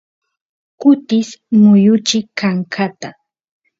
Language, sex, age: Santiago del Estero Quichua, female, 30-39